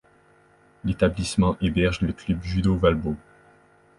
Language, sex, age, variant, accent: French, male, 19-29, Français d'Amérique du Nord, Français du Canada